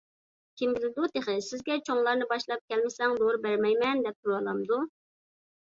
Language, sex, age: Uyghur, female, 19-29